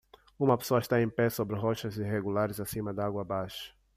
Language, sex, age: Portuguese, male, 30-39